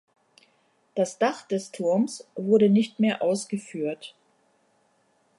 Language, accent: German, Deutschland Deutsch